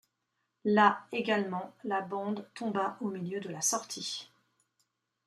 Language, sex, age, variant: French, female, 50-59, Français de métropole